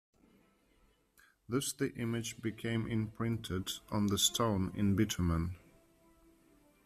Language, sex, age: English, male, 30-39